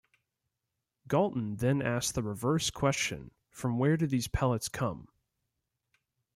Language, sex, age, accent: English, male, 19-29, United States English